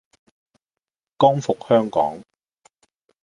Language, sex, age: Cantonese, male, 50-59